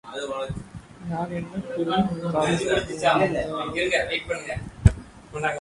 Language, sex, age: Tamil, male, 19-29